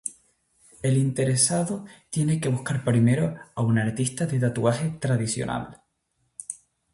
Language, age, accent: Spanish, under 19, España: Islas Canarias